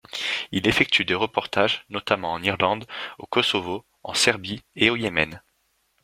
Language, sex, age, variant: French, male, under 19, Français de métropole